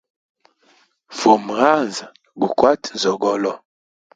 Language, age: Hemba, 19-29